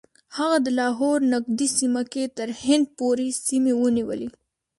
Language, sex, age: Pashto, female, under 19